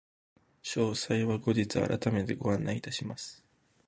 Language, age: Japanese, 19-29